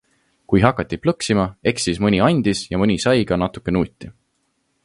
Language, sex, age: Estonian, male, 19-29